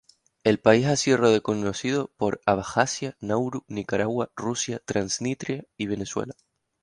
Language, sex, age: Spanish, male, 19-29